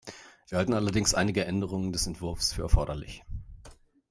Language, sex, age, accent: German, male, 30-39, Deutschland Deutsch